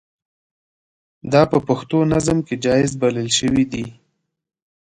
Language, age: Pashto, 19-29